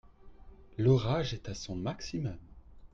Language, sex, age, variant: French, male, 30-39, Français de métropole